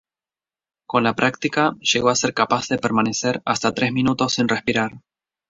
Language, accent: Spanish, Rioplatense: Argentina, Uruguay, este de Bolivia, Paraguay